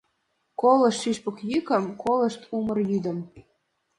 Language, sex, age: Mari, female, 19-29